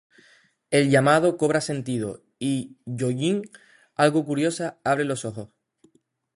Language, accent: Spanish, España: Islas Canarias